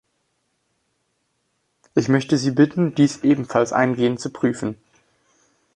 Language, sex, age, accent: German, male, under 19, Deutschland Deutsch